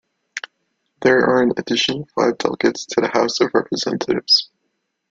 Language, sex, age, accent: English, male, 19-29, United States English